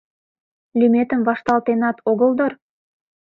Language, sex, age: Mari, female, 19-29